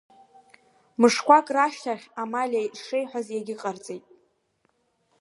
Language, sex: Abkhazian, female